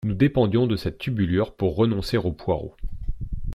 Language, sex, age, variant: French, male, 40-49, Français de métropole